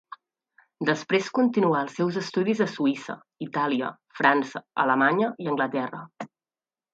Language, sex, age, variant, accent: Catalan, female, 30-39, Central, central